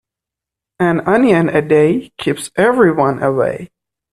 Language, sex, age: English, male, 19-29